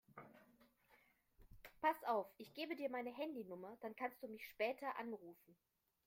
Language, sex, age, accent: German, female, 50-59, Deutschland Deutsch